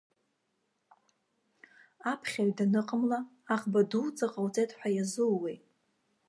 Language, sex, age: Abkhazian, female, 30-39